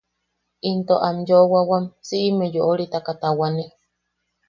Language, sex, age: Yaqui, female, 30-39